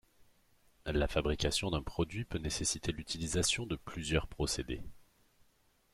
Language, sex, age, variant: French, male, 19-29, Français de métropole